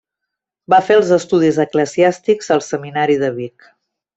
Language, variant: Catalan, Central